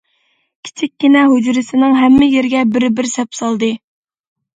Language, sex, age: Uyghur, female, under 19